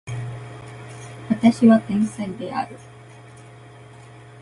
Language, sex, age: Japanese, female, 19-29